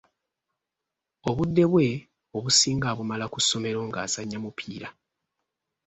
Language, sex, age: Ganda, male, 30-39